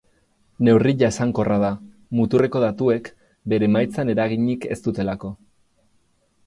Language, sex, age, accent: Basque, male, 30-39, Erdialdekoa edo Nafarra (Gipuzkoa, Nafarroa)